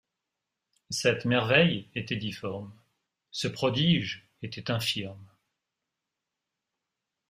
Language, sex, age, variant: French, male, 50-59, Français de métropole